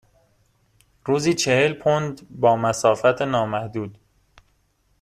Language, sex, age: Persian, male, 19-29